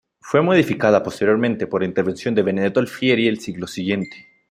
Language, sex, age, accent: Spanish, male, under 19, México